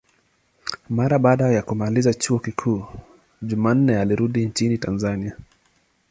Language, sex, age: Swahili, male, 30-39